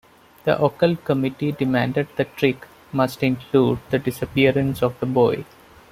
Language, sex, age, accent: English, male, 30-39, India and South Asia (India, Pakistan, Sri Lanka)